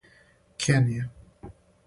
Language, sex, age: Serbian, male, 19-29